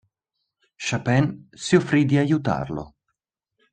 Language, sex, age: Italian, male, 30-39